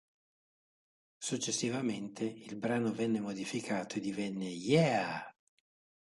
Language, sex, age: Italian, male, 60-69